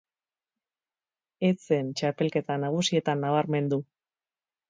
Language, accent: Basque, Erdialdekoa edo Nafarra (Gipuzkoa, Nafarroa)